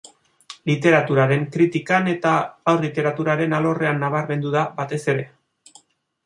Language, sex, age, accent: Basque, male, 30-39, Erdialdekoa edo Nafarra (Gipuzkoa, Nafarroa)